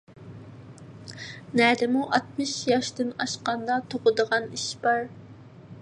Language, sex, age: Uyghur, female, 19-29